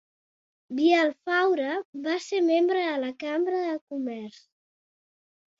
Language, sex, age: Catalan, female, 60-69